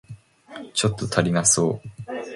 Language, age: Japanese, under 19